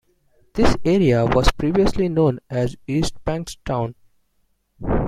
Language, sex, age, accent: English, male, 19-29, India and South Asia (India, Pakistan, Sri Lanka)